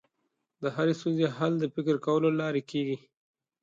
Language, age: Pashto, 30-39